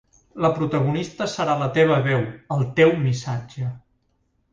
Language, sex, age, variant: Catalan, male, 40-49, Central